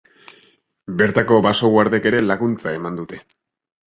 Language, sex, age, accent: Basque, male, 19-29, Erdialdekoa edo Nafarra (Gipuzkoa, Nafarroa)